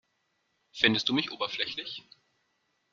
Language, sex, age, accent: German, male, 30-39, Deutschland Deutsch